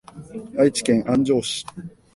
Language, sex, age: Japanese, male, 19-29